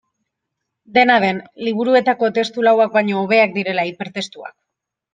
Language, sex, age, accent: Basque, female, 19-29, Erdialdekoa edo Nafarra (Gipuzkoa, Nafarroa)